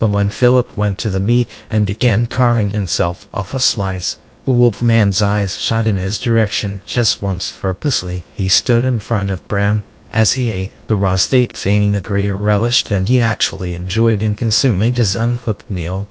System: TTS, GlowTTS